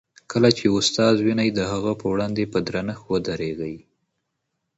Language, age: Pashto, 30-39